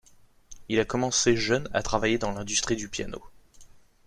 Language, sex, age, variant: French, male, 19-29, Français de métropole